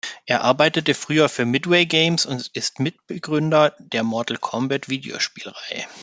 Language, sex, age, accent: German, male, 30-39, Deutschland Deutsch